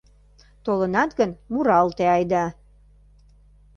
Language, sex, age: Mari, female, 40-49